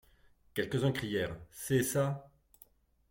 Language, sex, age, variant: French, male, 40-49, Français de métropole